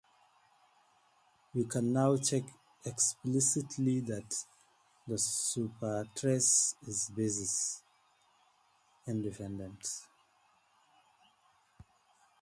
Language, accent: English, Southern African (South Africa, Zimbabwe, Namibia)